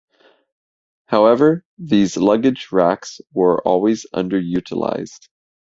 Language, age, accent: English, 30-39, Canadian English